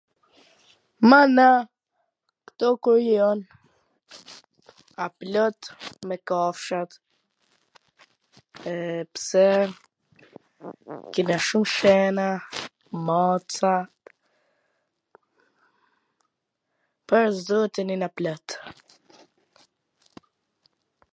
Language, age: Gheg Albanian, under 19